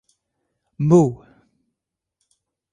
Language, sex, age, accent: English, male, 19-29, United States English